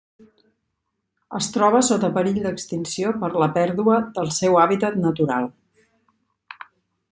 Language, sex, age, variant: Catalan, female, 50-59, Central